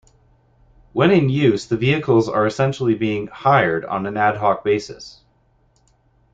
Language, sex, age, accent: English, male, 40-49, Canadian English